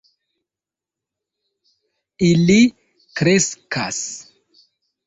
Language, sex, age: Esperanto, male, 19-29